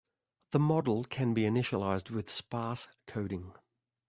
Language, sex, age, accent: English, male, 50-59, Australian English